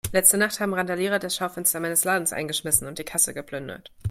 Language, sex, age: German, female, 30-39